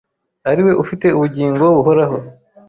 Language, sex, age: Kinyarwanda, male, 30-39